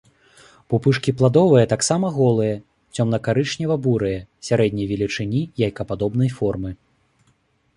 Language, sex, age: Belarusian, male, 19-29